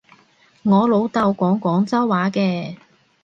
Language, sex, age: Cantonese, female, 30-39